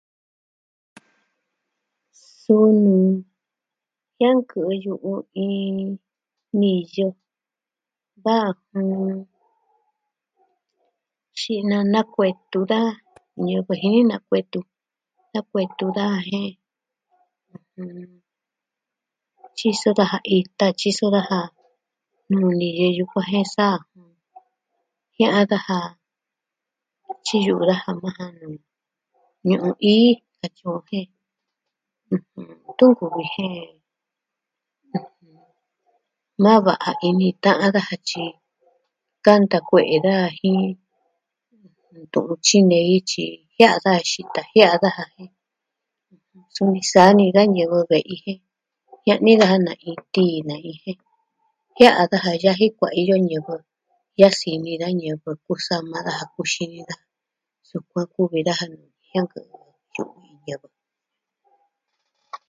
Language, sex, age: Southwestern Tlaxiaco Mixtec, female, 60-69